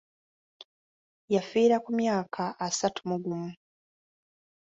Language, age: Ganda, 30-39